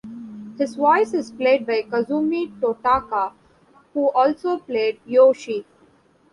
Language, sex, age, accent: English, female, 19-29, India and South Asia (India, Pakistan, Sri Lanka)